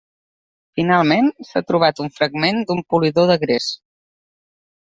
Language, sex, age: Catalan, female, 40-49